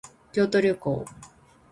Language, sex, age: Japanese, female, 19-29